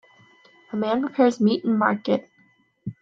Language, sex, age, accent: English, female, 19-29, United States English